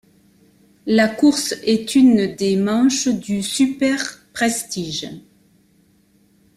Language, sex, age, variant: French, female, 50-59, Français de métropole